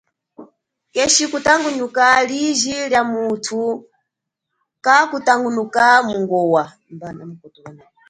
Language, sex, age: Chokwe, female, 30-39